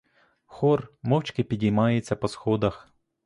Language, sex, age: Ukrainian, male, 19-29